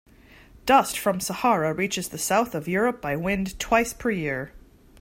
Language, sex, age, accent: English, female, 30-39, United States English